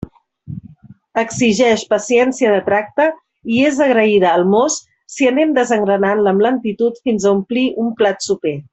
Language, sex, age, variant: Catalan, female, 40-49, Central